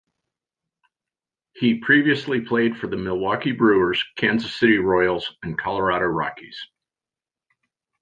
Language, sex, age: English, male, 50-59